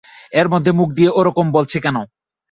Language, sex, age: Bengali, male, 19-29